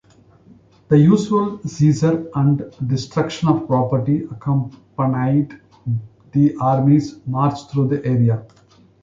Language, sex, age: English, male, 40-49